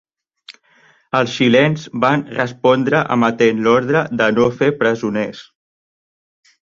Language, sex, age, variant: Catalan, male, 30-39, Central